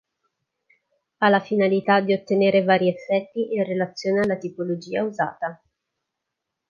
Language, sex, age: Italian, female, 19-29